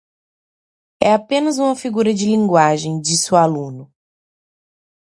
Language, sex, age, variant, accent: Portuguese, female, 30-39, Portuguese (Brasil), Mineiro